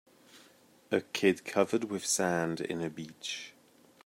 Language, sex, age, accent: English, male, 30-39, England English